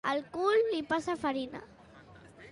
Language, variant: Catalan, Central